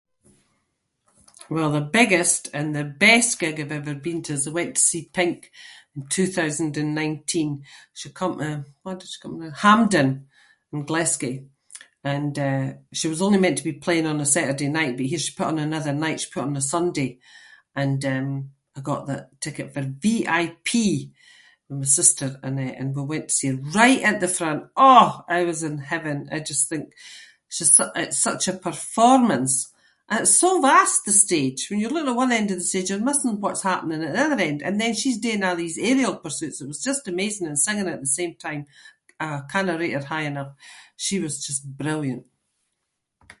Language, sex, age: Scots, female, 70-79